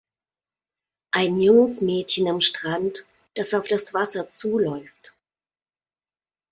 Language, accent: German, Deutschland Deutsch